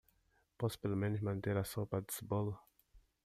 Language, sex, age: Portuguese, male, 30-39